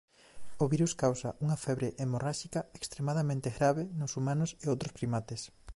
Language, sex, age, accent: Galician, male, 19-29, Central (gheada)